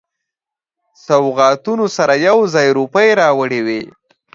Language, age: Pashto, 19-29